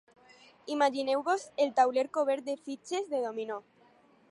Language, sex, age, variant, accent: Catalan, female, under 19, Alacantí, valencià